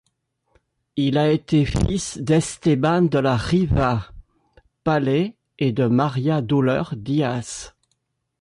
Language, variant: French, Français de métropole